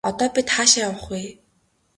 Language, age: Mongolian, 19-29